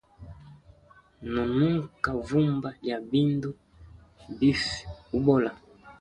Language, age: Hemba, 19-29